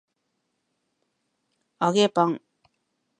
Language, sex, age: Japanese, female, 40-49